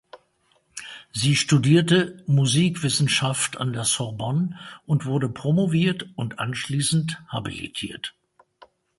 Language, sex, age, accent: German, male, 60-69, Deutschland Deutsch